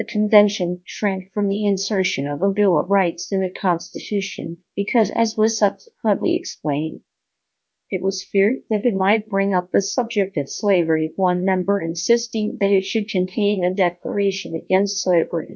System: TTS, GlowTTS